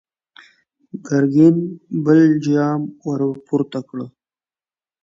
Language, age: Pashto, 19-29